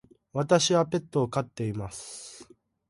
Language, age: Japanese, under 19